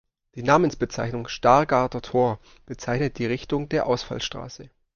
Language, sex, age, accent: German, male, 19-29, Deutschland Deutsch